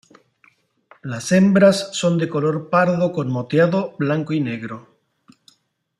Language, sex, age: Spanish, male, 50-59